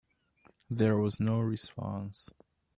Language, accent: English, West Indies and Bermuda (Bahamas, Bermuda, Jamaica, Trinidad)